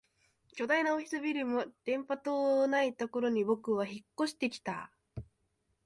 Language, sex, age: Japanese, female, 19-29